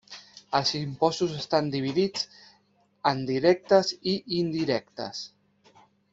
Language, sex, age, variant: Catalan, male, 30-39, Central